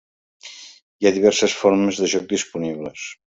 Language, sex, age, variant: Catalan, male, 50-59, Central